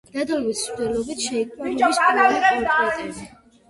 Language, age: Georgian, under 19